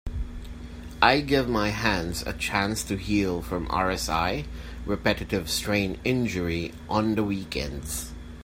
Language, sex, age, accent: English, male, 40-49, Filipino